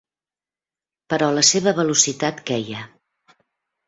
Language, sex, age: Catalan, female, 60-69